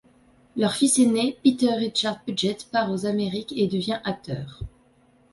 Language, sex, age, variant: French, female, 19-29, Français de métropole